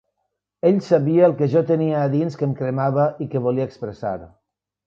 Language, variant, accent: Catalan, Valencià meridional, valencià